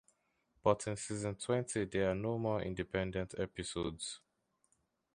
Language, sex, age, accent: English, male, 19-29, Southern African (South Africa, Zimbabwe, Namibia)